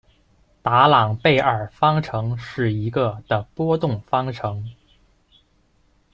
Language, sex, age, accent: Chinese, male, 19-29, 出生地：广东省